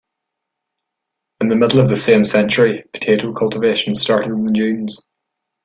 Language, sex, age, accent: English, male, 19-29, Irish English